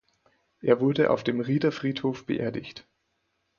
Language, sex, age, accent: German, male, 19-29, Deutschland Deutsch; Österreichisches Deutsch